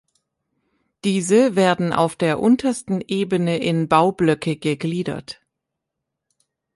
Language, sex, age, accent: German, female, 30-39, Deutschland Deutsch